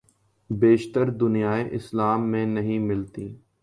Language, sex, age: Urdu, male, 19-29